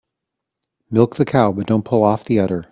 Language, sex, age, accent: English, male, 40-49, United States English